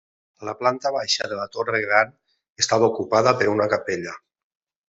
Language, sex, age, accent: Catalan, male, 50-59, valencià